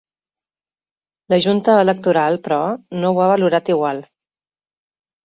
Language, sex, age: Catalan, female, 40-49